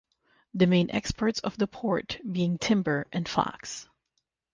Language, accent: English, United States English; Canadian English